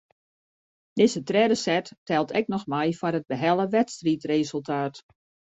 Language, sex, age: Western Frisian, female, 50-59